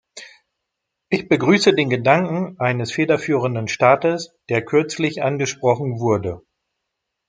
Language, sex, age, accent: German, male, 50-59, Deutschland Deutsch